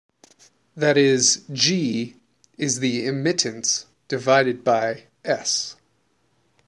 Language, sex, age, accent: English, male, 30-39, United States English